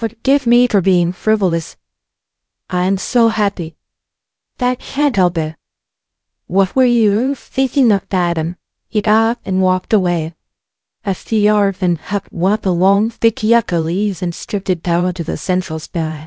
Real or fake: fake